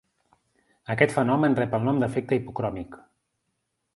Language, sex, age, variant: Catalan, male, 40-49, Central